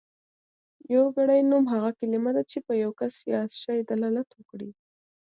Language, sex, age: Pashto, female, under 19